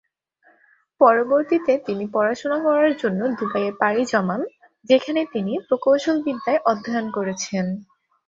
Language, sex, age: Bengali, male, under 19